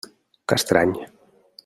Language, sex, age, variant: Catalan, male, 40-49, Central